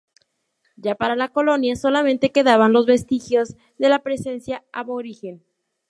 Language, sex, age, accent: Spanish, female, 19-29, México